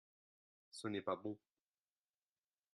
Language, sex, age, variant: French, male, 19-29, Français de métropole